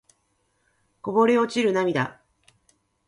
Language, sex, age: Japanese, female, 40-49